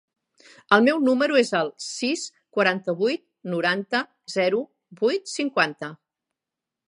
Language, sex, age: Catalan, female, 50-59